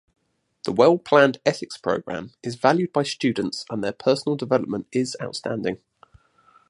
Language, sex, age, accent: English, male, 40-49, England English